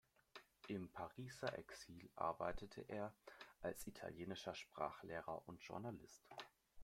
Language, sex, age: German, male, under 19